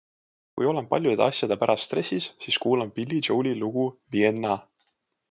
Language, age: Estonian, 19-29